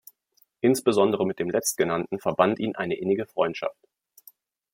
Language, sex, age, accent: German, male, 30-39, Deutschland Deutsch